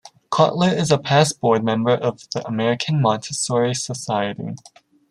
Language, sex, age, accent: English, male, 19-29, Canadian English